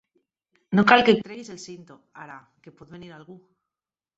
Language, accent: Catalan, valencià